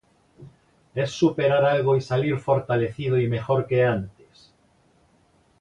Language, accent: Spanish, España: Centro-Sur peninsular (Madrid, Toledo, Castilla-La Mancha)